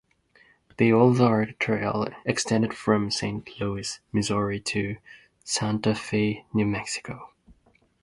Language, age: English, 19-29